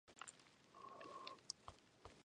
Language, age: Japanese, 19-29